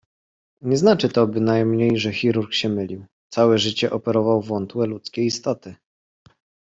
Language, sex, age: Polish, male, 30-39